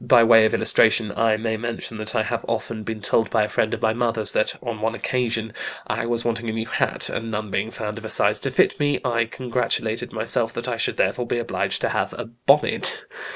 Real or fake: real